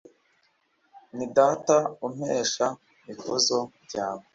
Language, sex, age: Kinyarwanda, male, 40-49